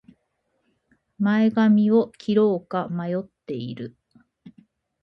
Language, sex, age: Japanese, female, 40-49